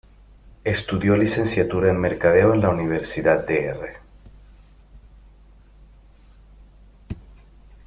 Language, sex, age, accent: Spanish, male, 40-49, Caribe: Cuba, Venezuela, Puerto Rico, República Dominicana, Panamá, Colombia caribeña, México caribeño, Costa del golfo de México